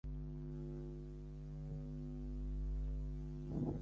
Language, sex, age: Bengali, male, 19-29